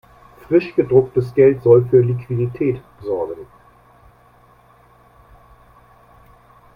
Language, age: German, 60-69